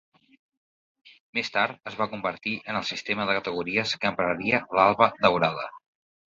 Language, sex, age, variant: Catalan, male, 40-49, Central